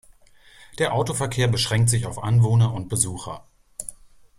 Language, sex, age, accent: German, male, 30-39, Deutschland Deutsch